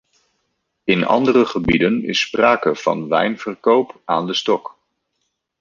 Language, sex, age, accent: Dutch, male, 19-29, Nederlands Nederlands